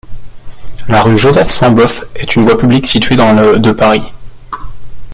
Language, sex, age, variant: French, male, 30-39, Français de métropole